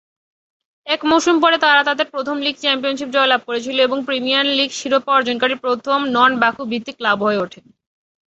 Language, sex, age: Bengali, female, 19-29